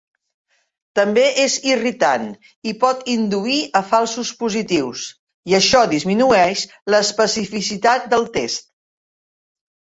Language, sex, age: Catalan, female, 60-69